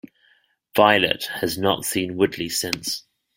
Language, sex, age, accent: English, male, 30-39, England English